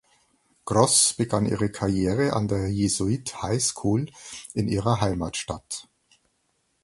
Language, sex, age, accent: German, male, 50-59, Deutschland Deutsch